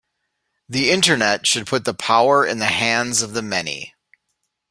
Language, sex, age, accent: English, male, 40-49, United States English